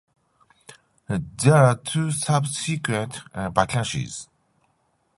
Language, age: English, 50-59